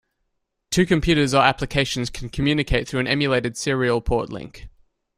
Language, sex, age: English, male, 19-29